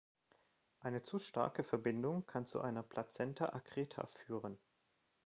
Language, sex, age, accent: German, male, 30-39, Deutschland Deutsch